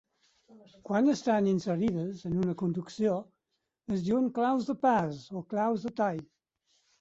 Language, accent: Catalan, aprenent (recent, des d'altres llengües)